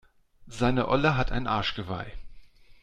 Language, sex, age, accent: German, male, 40-49, Deutschland Deutsch